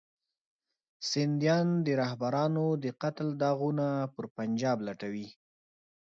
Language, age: Pashto, 30-39